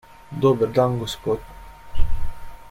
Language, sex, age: Slovenian, male, 30-39